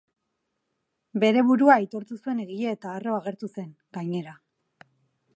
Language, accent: Basque, Erdialdekoa edo Nafarra (Gipuzkoa, Nafarroa)